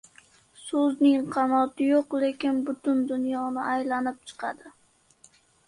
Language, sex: Uzbek, male